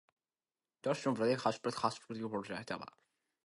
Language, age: English, 19-29